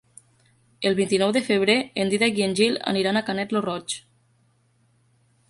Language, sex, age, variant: Catalan, female, 19-29, Nord-Occidental